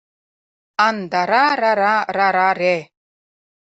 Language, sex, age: Mari, female, 40-49